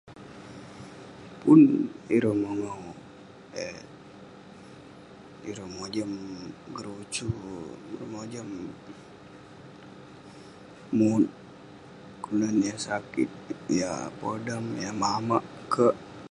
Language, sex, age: Western Penan, male, under 19